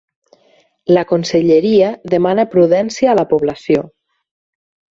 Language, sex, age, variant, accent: Catalan, female, 19-29, Nord-Occidental, Lleidatà